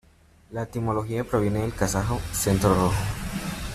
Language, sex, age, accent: Spanish, male, under 19, Andino-Pacífico: Colombia, Perú, Ecuador, oeste de Bolivia y Venezuela andina